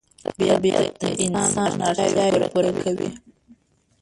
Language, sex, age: Pashto, female, under 19